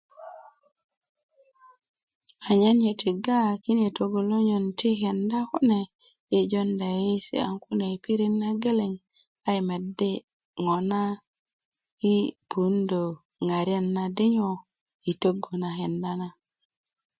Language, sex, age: Kuku, female, 40-49